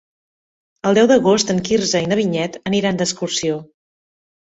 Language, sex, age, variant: Catalan, female, 40-49, Central